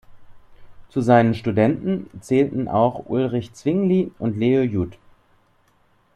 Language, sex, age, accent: German, male, 30-39, Deutschland Deutsch